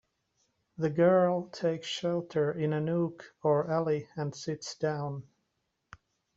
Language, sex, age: English, male, 40-49